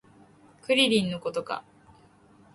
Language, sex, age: Japanese, female, under 19